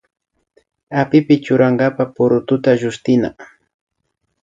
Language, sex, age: Imbabura Highland Quichua, female, 30-39